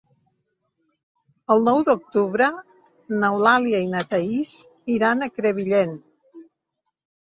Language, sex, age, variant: Catalan, female, 60-69, Central